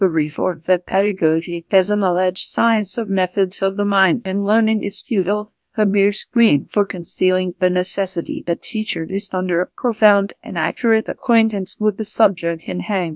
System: TTS, GlowTTS